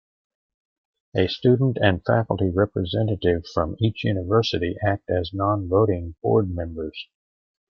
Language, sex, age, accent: English, male, 70-79, United States English